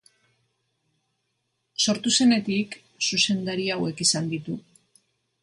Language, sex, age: Basque, female, 60-69